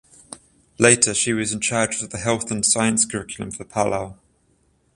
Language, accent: English, United States English; Australian English; England English; New Zealand English; Welsh English